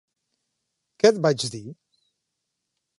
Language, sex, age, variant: Catalan, male, 50-59, Central